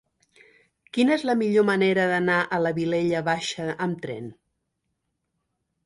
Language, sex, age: Catalan, female, 60-69